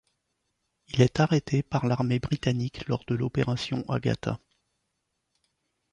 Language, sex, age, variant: French, male, 50-59, Français de métropole